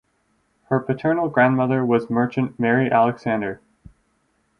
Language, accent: English, Canadian English